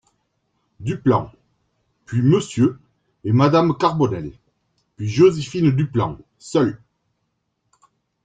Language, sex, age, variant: French, male, 40-49, Français de métropole